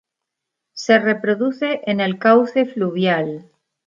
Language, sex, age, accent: Spanish, female, 50-59, España: Centro-Sur peninsular (Madrid, Toledo, Castilla-La Mancha)